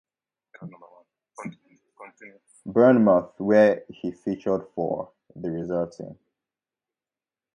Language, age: English, 19-29